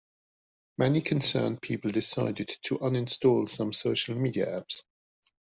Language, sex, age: English, male, 50-59